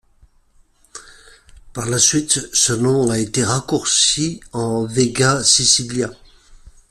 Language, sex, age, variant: French, male, 50-59, Français de métropole